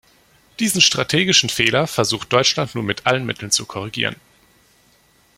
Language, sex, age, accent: German, male, 19-29, Deutschland Deutsch